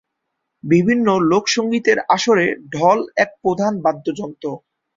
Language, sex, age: Bengali, male, 19-29